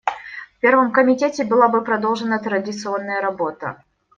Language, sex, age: Russian, female, 19-29